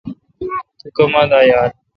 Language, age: Kalkoti, 19-29